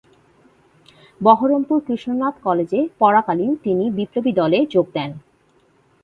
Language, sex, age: Bengali, female, 30-39